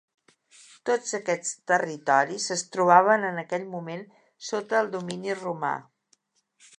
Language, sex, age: Catalan, female, 60-69